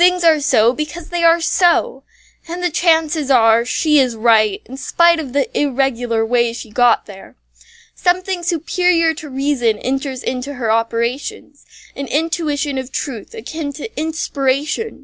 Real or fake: real